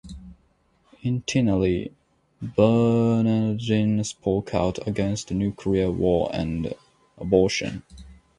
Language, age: English, 19-29